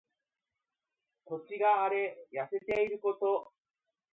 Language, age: Japanese, 30-39